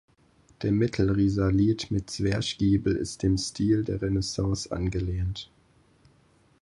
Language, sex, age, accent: German, male, 19-29, Deutschland Deutsch